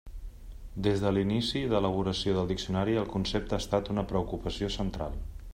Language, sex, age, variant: Catalan, male, 30-39, Central